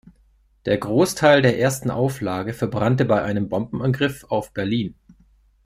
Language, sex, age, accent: German, male, 40-49, Deutschland Deutsch